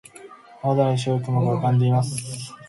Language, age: Japanese, 19-29